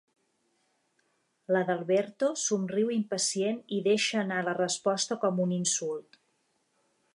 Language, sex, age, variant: Catalan, female, 40-49, Septentrional